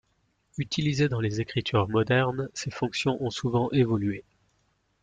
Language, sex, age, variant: French, male, 19-29, Français de métropole